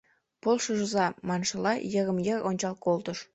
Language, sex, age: Mari, female, under 19